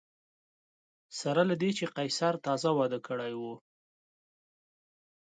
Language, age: Pashto, 30-39